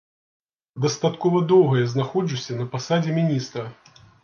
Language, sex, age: Belarusian, male, 30-39